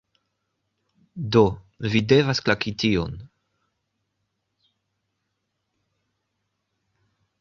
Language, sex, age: Esperanto, male, 19-29